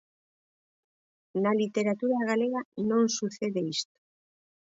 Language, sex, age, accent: Galician, female, 50-59, Oriental (común en zona oriental)